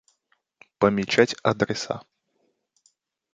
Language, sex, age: Russian, male, 19-29